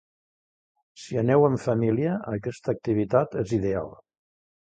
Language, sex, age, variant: Catalan, male, 70-79, Central